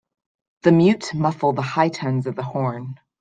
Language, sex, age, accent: English, female, 19-29, United States English